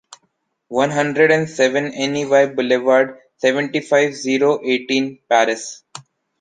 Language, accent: English, India and South Asia (India, Pakistan, Sri Lanka)